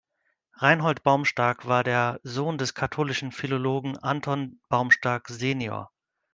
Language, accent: German, Deutschland Deutsch